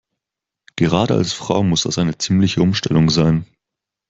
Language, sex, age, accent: German, male, 19-29, Deutschland Deutsch